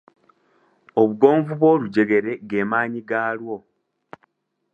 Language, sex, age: Ganda, male, 19-29